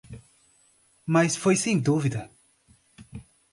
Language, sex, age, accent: Portuguese, male, 30-39, Nordestino